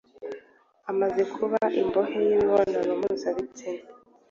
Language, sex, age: Kinyarwanda, female, 19-29